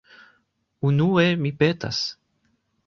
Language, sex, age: Esperanto, male, 19-29